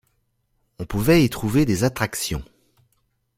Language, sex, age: French, male, 40-49